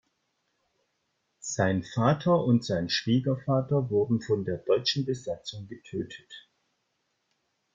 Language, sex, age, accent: German, male, 50-59, Deutschland Deutsch